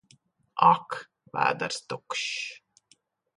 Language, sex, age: Latvian, female, 60-69